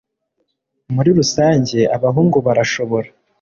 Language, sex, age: Kinyarwanda, male, 19-29